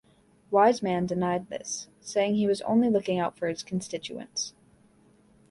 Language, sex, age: English, female, 19-29